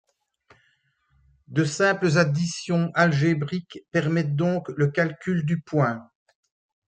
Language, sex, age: French, male, 60-69